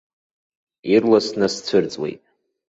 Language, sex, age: Abkhazian, male, under 19